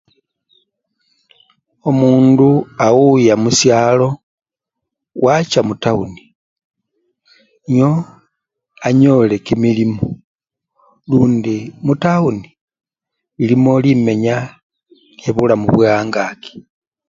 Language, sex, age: Luyia, male, 40-49